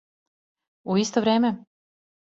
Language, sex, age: Serbian, female, 50-59